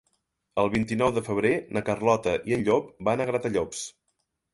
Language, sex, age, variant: Catalan, male, 40-49, Central